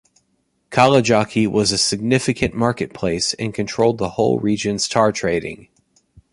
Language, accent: English, United States English